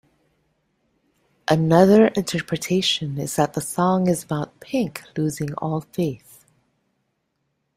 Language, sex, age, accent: English, female, 50-59, Canadian English